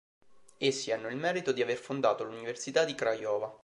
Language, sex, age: Italian, male, 19-29